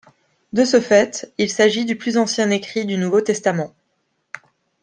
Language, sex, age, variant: French, female, 30-39, Français de métropole